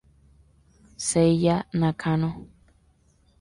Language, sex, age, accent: Spanish, female, under 19, Caribe: Cuba, Venezuela, Puerto Rico, República Dominicana, Panamá, Colombia caribeña, México caribeño, Costa del golfo de México